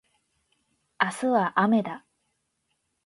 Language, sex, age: Japanese, female, 19-29